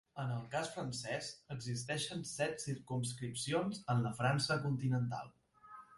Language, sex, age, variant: Catalan, male, 19-29, Central